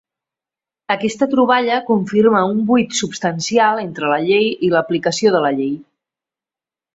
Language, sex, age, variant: Catalan, female, 40-49, Central